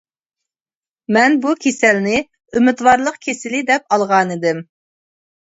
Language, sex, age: Uyghur, female, 30-39